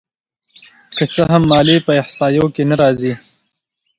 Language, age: Pashto, 19-29